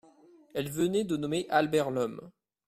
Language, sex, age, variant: French, male, 30-39, Français de métropole